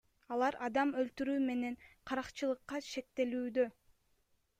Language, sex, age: Kyrgyz, female, 19-29